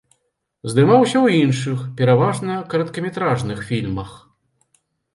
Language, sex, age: Belarusian, male, 40-49